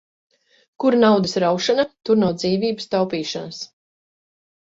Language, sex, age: Latvian, female, 30-39